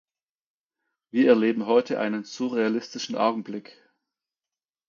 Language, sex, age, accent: German, male, 40-49, Deutschland Deutsch